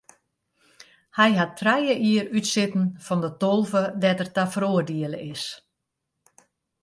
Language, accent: Western Frisian, Klaaifrysk